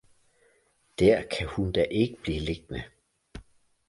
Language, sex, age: Danish, male, 40-49